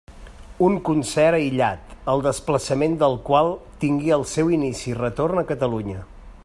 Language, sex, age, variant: Catalan, male, 30-39, Central